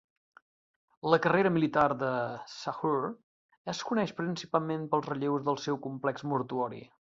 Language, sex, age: Catalan, male, 40-49